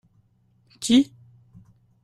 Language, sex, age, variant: French, male, under 19, Français de métropole